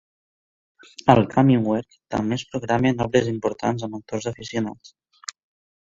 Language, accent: Catalan, valencià